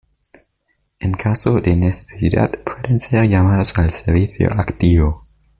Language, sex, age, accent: Spanish, male, 19-29, España: Norte peninsular (Asturias, Castilla y León, Cantabria, País Vasco, Navarra, Aragón, La Rioja, Guadalajara, Cuenca)